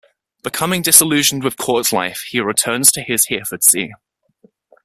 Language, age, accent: English, 19-29, England English